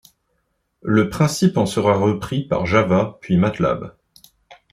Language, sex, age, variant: French, male, 30-39, Français de métropole